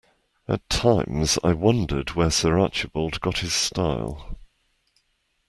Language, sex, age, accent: English, male, 60-69, England English